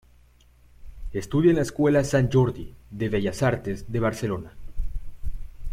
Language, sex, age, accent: Spanish, male, 19-29, México